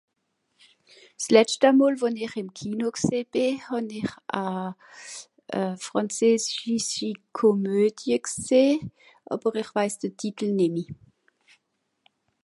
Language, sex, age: Swiss German, female, 40-49